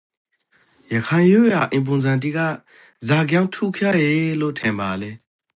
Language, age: Rakhine, 30-39